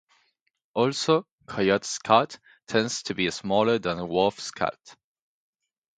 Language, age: English, 19-29